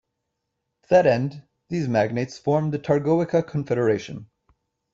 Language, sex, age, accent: English, male, 19-29, United States English